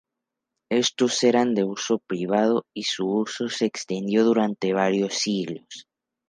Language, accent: Spanish, México